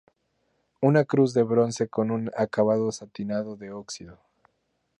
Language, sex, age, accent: Spanish, male, 19-29, México